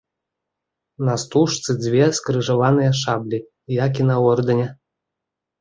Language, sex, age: Belarusian, male, 30-39